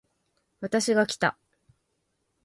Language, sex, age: Japanese, female, 30-39